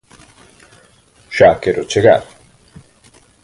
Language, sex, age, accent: Galician, male, 50-59, Normativo (estándar)